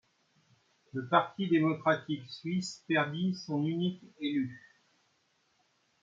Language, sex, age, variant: French, male, 60-69, Français de métropole